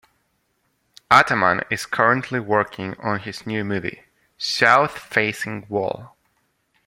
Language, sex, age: English, male, 19-29